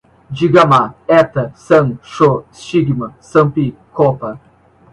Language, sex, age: Portuguese, male, under 19